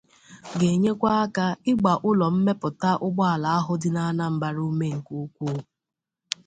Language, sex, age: Igbo, female, 30-39